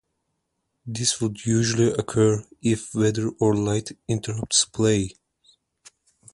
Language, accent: English, United States English; Turkish English